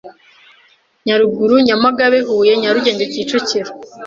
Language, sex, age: Kinyarwanda, female, 19-29